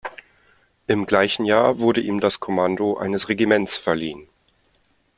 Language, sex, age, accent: German, male, 30-39, Deutschland Deutsch